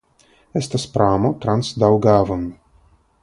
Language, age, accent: Esperanto, 30-39, Internacia